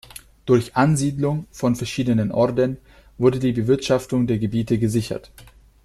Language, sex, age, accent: German, male, 19-29, Deutschland Deutsch